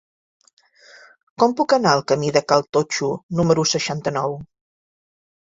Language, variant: Catalan, Central